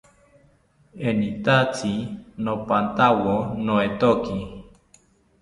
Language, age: South Ucayali Ashéninka, 40-49